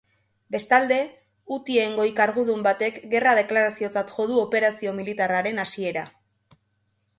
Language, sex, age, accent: Basque, female, 19-29, Erdialdekoa edo Nafarra (Gipuzkoa, Nafarroa)